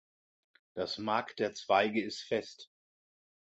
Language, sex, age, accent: German, male, 60-69, Deutschland Deutsch